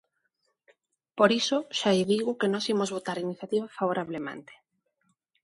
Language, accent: Galician, Neofalante